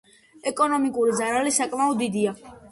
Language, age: Georgian, under 19